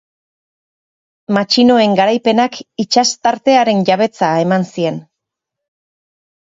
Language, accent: Basque, Erdialdekoa edo Nafarra (Gipuzkoa, Nafarroa)